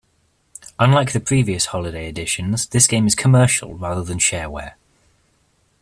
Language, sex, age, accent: English, male, under 19, England English